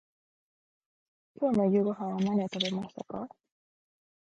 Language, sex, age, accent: Japanese, female, 19-29, 標準語